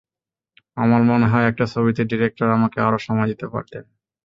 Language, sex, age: Bengali, male, 19-29